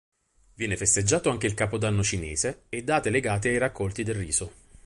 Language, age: Italian, 30-39